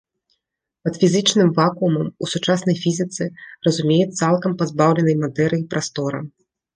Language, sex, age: Belarusian, female, 30-39